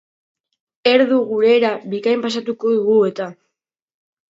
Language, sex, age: Basque, female, 30-39